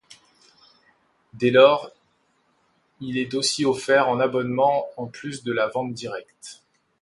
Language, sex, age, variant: French, male, 40-49, Français de métropole